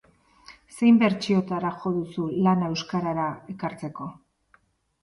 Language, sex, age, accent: Basque, female, 40-49, Erdialdekoa edo Nafarra (Gipuzkoa, Nafarroa)